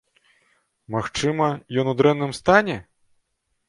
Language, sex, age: Belarusian, male, 40-49